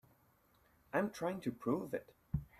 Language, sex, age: English, male, 19-29